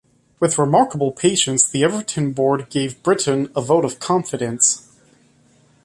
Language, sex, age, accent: English, male, 19-29, United States English